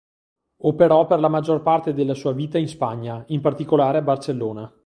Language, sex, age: Italian, male, 30-39